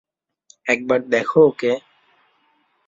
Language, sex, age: Bengali, male, 19-29